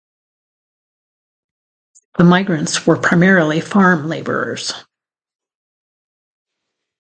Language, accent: English, United States English